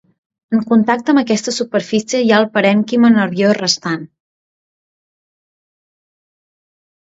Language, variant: Catalan, Central